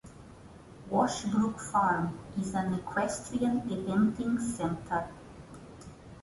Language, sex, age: English, female, 30-39